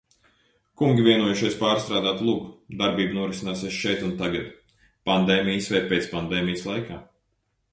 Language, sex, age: Latvian, male, 30-39